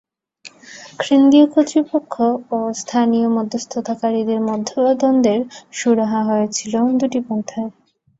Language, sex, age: Bengali, female, 19-29